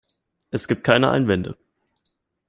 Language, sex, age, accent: German, male, 19-29, Deutschland Deutsch